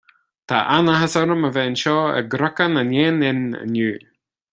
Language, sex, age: Irish, male, 19-29